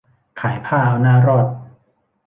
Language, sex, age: Thai, male, 19-29